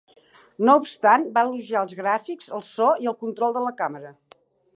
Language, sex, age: Catalan, female, 60-69